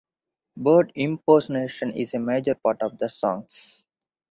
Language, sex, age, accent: English, male, 19-29, India and South Asia (India, Pakistan, Sri Lanka)